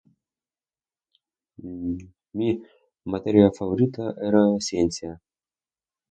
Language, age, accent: Spanish, under 19, España: Norte peninsular (Asturias, Castilla y León, Cantabria, País Vasco, Navarra, Aragón, La Rioja, Guadalajara, Cuenca)